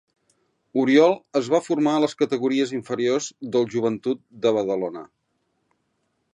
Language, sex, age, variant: Catalan, male, 50-59, Central